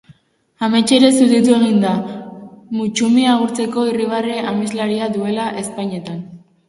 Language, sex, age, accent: Basque, female, under 19, Mendebalekoa (Araba, Bizkaia, Gipuzkoako mendebaleko herri batzuk)